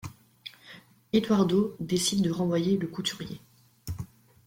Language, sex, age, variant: French, female, 19-29, Français de métropole